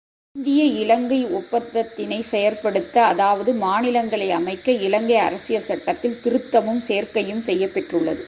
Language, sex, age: Tamil, female, 40-49